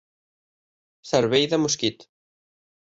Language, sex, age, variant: Catalan, male, 19-29, Central